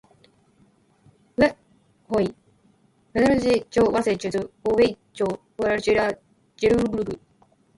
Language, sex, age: Japanese, female, 19-29